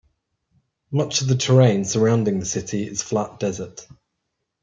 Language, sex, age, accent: English, male, 30-39, England English